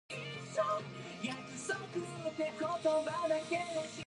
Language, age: English, under 19